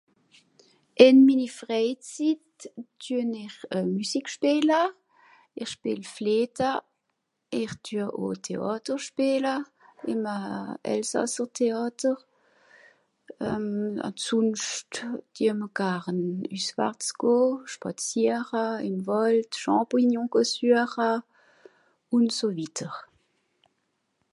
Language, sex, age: Swiss German, female, 40-49